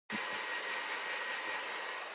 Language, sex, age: Min Nan Chinese, female, 19-29